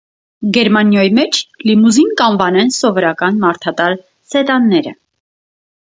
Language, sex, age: Armenian, female, 30-39